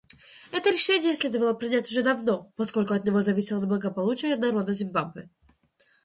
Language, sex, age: Russian, female, under 19